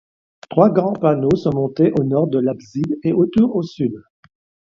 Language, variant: French, Français de métropole